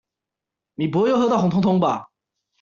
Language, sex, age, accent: Chinese, male, 30-39, 出生地：臺北市